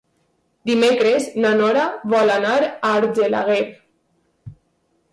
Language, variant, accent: Catalan, Valencià meridional, valencià